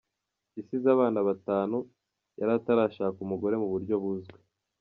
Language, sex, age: Kinyarwanda, male, 19-29